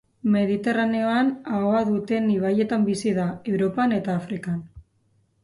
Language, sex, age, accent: Basque, female, 19-29, Mendebalekoa (Araba, Bizkaia, Gipuzkoako mendebaleko herri batzuk)